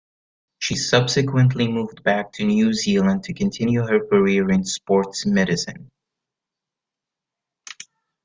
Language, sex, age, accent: English, male, 19-29, United States English